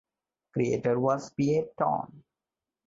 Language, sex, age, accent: English, male, 30-39, India and South Asia (India, Pakistan, Sri Lanka)